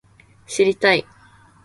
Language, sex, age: Japanese, female, 19-29